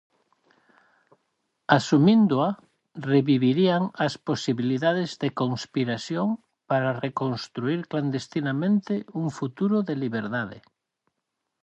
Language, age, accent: Galician, 40-49, Atlántico (seseo e gheada)